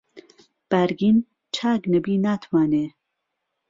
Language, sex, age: Central Kurdish, female, 30-39